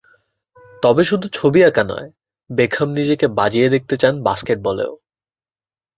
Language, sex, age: Bengali, male, under 19